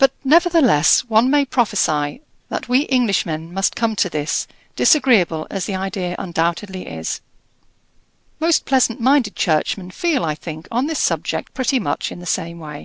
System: none